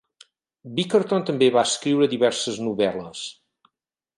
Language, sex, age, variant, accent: Catalan, male, 50-59, Central, Girona